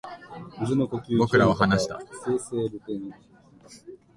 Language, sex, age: Japanese, male, 19-29